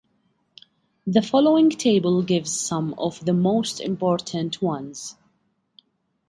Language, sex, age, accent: English, female, 30-39, United States English